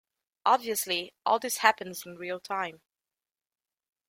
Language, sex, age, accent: English, female, 19-29, Welsh English